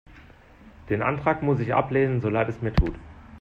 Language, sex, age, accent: German, male, 30-39, Deutschland Deutsch